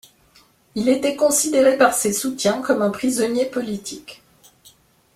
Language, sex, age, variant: French, female, 50-59, Français de métropole